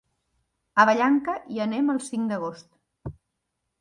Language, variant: Catalan, Central